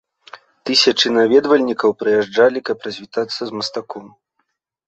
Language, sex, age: Belarusian, male, 30-39